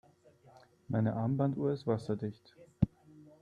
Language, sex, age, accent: German, male, 30-39, Deutschland Deutsch